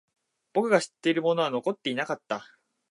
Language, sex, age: Japanese, male, 19-29